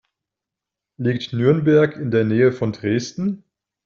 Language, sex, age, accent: German, male, 50-59, Deutschland Deutsch